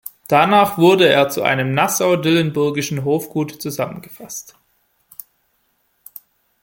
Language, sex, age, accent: German, male, 19-29, Deutschland Deutsch